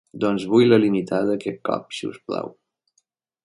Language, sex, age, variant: Catalan, male, 50-59, Balear